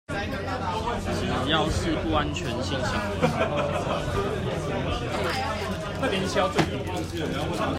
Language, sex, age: Chinese, male, 30-39